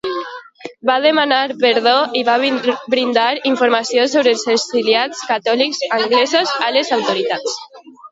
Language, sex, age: Catalan, female, under 19